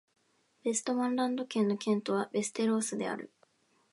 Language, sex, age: Japanese, female, 19-29